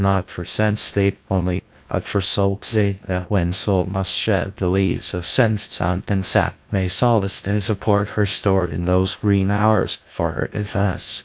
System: TTS, GlowTTS